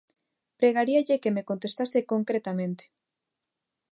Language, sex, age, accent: Galician, female, 19-29, Neofalante